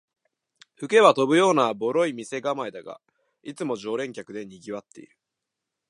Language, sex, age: Japanese, male, 19-29